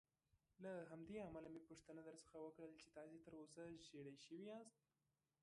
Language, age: Pashto, 19-29